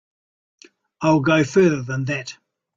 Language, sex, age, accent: English, male, 60-69, New Zealand English